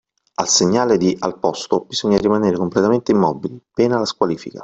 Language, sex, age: Italian, male, 40-49